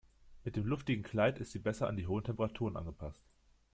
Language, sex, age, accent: German, male, 19-29, Deutschland Deutsch